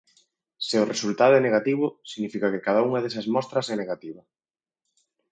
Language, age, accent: Galician, 19-29, Oriental (común en zona oriental)